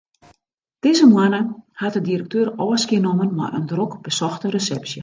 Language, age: Western Frisian, 60-69